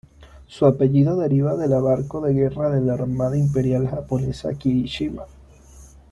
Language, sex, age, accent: Spanish, male, 30-39, Caribe: Cuba, Venezuela, Puerto Rico, República Dominicana, Panamá, Colombia caribeña, México caribeño, Costa del golfo de México